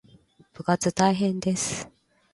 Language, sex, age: Japanese, female, 50-59